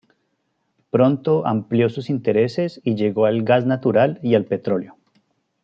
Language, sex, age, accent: Spanish, male, 30-39, Andino-Pacífico: Colombia, Perú, Ecuador, oeste de Bolivia y Venezuela andina